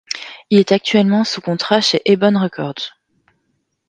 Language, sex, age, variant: French, female, 40-49, Français de métropole